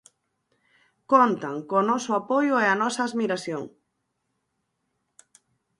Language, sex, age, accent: Galician, female, 50-59, Atlántico (seseo e gheada)